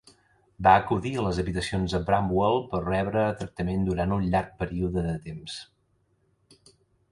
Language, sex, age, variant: Catalan, male, 30-39, Central